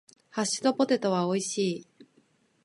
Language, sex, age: Japanese, female, 19-29